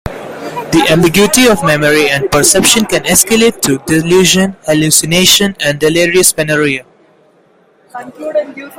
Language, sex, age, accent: English, male, 19-29, India and South Asia (India, Pakistan, Sri Lanka)